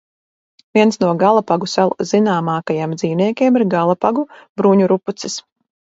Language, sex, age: Latvian, female, 40-49